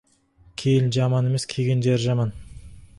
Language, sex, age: Kazakh, male, 19-29